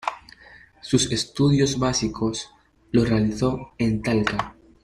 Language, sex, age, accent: Spanish, male, 19-29, Andino-Pacífico: Colombia, Perú, Ecuador, oeste de Bolivia y Venezuela andina